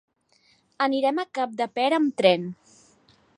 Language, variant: Catalan, Central